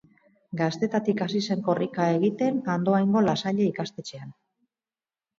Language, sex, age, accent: Basque, female, 50-59, Mendebalekoa (Araba, Bizkaia, Gipuzkoako mendebaleko herri batzuk)